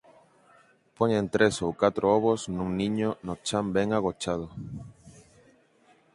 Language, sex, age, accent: Galician, male, 19-29, Central (gheada)